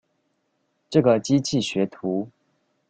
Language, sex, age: Chinese, male, 19-29